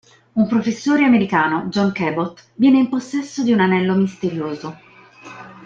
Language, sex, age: Italian, female, 30-39